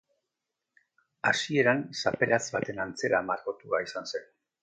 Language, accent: Basque, Mendebalekoa (Araba, Bizkaia, Gipuzkoako mendebaleko herri batzuk)